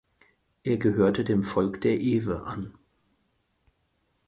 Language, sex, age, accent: German, male, 40-49, Deutschland Deutsch